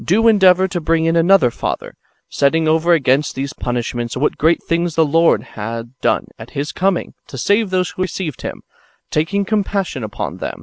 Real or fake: real